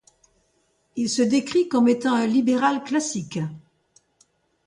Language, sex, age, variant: French, female, 70-79, Français de métropole